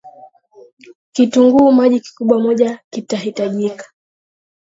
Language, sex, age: Swahili, female, 19-29